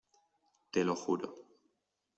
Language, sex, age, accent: Spanish, male, 19-29, España: Norte peninsular (Asturias, Castilla y León, Cantabria, País Vasco, Navarra, Aragón, La Rioja, Guadalajara, Cuenca)